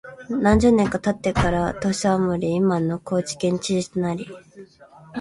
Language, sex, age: Japanese, female, 19-29